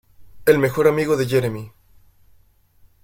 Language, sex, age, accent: Spanish, male, 19-29, México